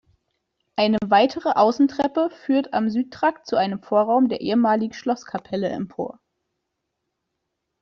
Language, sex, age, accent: German, female, 19-29, Deutschland Deutsch